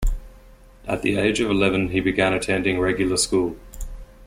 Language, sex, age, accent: English, male, 19-29, Australian English